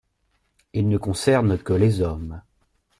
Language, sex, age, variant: French, male, 19-29, Français de métropole